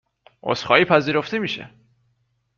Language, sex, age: Persian, male, 19-29